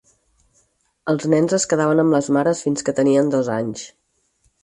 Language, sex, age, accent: Catalan, female, 40-49, estàndard